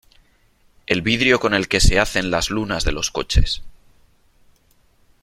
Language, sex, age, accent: Spanish, male, 30-39, España: Norte peninsular (Asturias, Castilla y León, Cantabria, País Vasco, Navarra, Aragón, La Rioja, Guadalajara, Cuenca)